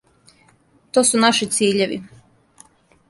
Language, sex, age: Serbian, female, 19-29